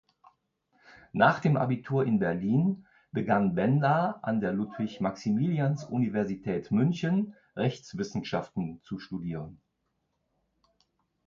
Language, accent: German, Deutschland Deutsch